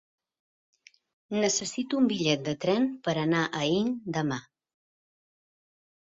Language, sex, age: Catalan, female, 40-49